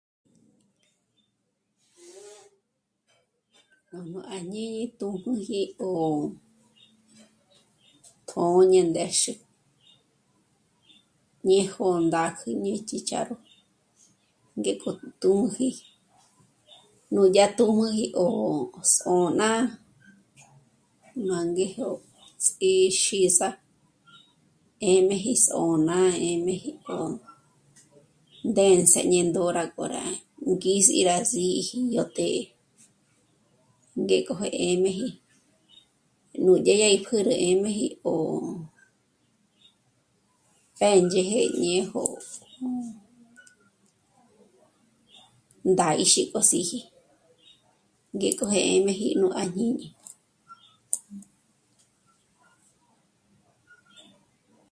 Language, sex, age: Michoacán Mazahua, female, 19-29